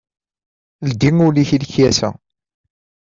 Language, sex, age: Kabyle, male, 30-39